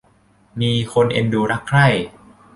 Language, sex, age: Thai, male, 19-29